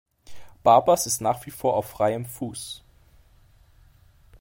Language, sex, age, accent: German, male, 19-29, Deutschland Deutsch